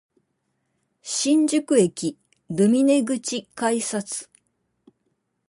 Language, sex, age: Japanese, female, 60-69